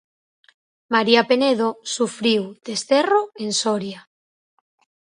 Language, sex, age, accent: Galician, female, 40-49, Normativo (estándar)